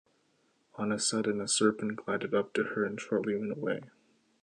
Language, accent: English, United States English